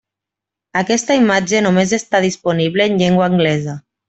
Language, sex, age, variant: Catalan, female, 19-29, Nord-Occidental